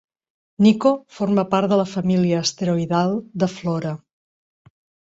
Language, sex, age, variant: Catalan, female, 60-69, Central